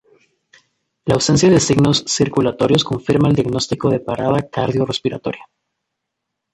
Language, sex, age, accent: Spanish, male, 19-29, América central